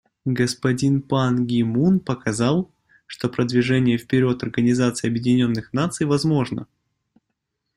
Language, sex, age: Russian, male, 19-29